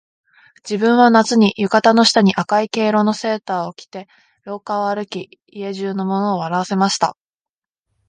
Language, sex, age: Japanese, female, 19-29